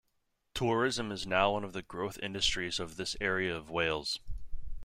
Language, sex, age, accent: English, male, 19-29, United States English